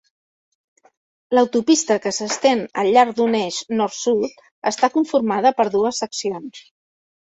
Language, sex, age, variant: Catalan, female, 50-59, Central